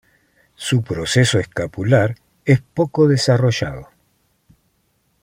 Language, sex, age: Spanish, male, 50-59